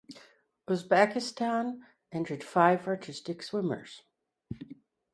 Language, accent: English, Canadian English